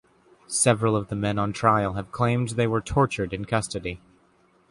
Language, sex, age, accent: English, male, 19-29, United States English